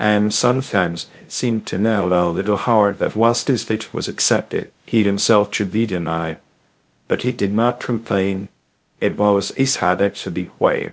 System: TTS, VITS